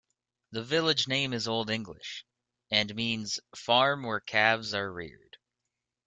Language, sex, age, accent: English, male, 19-29, United States English